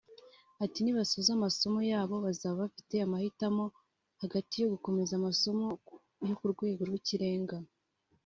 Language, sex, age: Kinyarwanda, female, 19-29